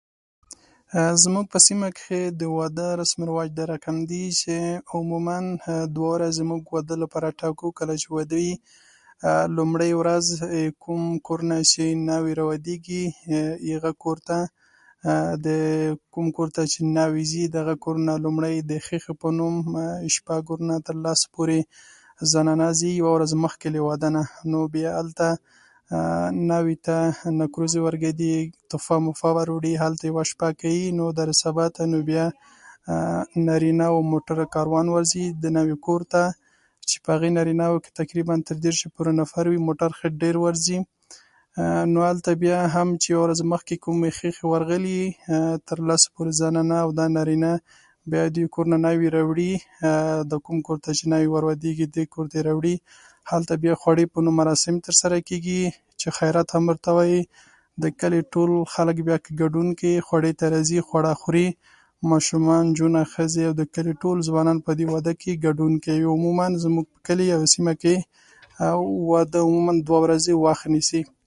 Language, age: Pashto, 19-29